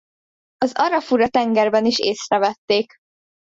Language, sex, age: Hungarian, female, under 19